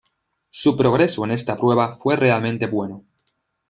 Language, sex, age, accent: Spanish, male, 19-29, España: Centro-Sur peninsular (Madrid, Toledo, Castilla-La Mancha)